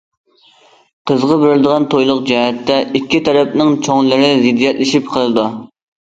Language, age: Uyghur, 19-29